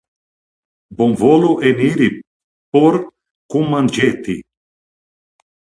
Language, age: Esperanto, 60-69